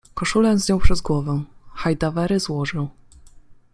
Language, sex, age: Polish, female, 19-29